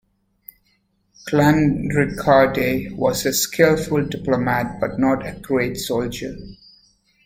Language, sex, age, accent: English, male, 30-39, United States English